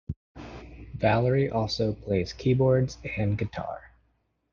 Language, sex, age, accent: English, male, 19-29, United States English